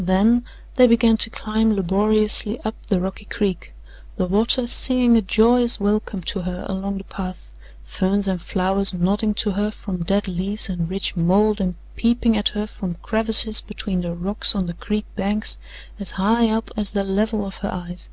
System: none